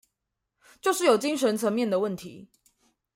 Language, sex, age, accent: Chinese, female, 19-29, 出生地：臺中市